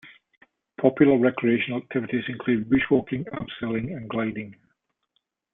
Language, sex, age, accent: English, male, 50-59, Scottish English